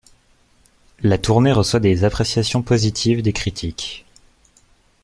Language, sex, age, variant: French, male, 19-29, Français de métropole